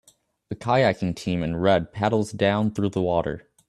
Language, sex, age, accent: English, male, 19-29, United States English